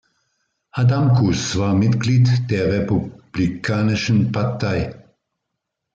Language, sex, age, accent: German, male, 60-69, Deutschland Deutsch